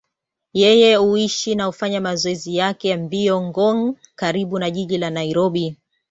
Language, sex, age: Swahili, female, 30-39